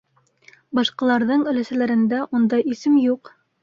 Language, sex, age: Bashkir, female, under 19